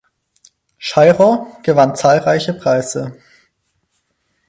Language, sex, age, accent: German, male, under 19, Deutschland Deutsch